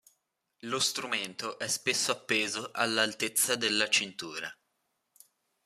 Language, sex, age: Italian, male, under 19